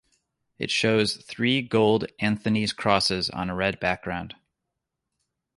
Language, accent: English, United States English